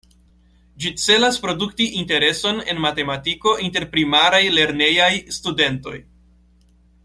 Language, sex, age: Esperanto, male, 19-29